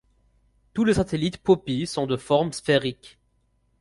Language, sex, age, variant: French, male, 19-29, Français du nord de l'Afrique